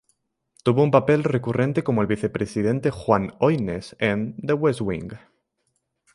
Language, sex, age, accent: Spanish, male, under 19, España: Centro-Sur peninsular (Madrid, Toledo, Castilla-La Mancha)